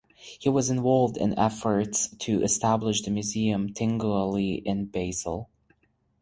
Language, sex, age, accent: English, male, 19-29, United States English